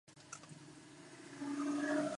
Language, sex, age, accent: Spanish, male, under 19, México